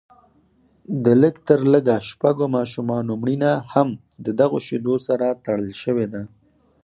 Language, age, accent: Pashto, 19-29, معیاري پښتو